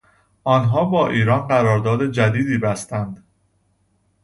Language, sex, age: Persian, male, 30-39